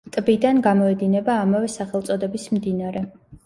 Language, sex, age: Georgian, female, 19-29